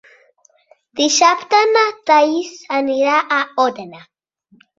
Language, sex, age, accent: Catalan, female, 40-49, Oriental